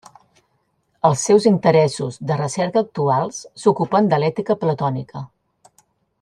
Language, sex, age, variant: Catalan, female, 50-59, Central